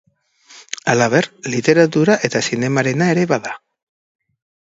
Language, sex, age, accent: Basque, male, 30-39, Mendebalekoa (Araba, Bizkaia, Gipuzkoako mendebaleko herri batzuk)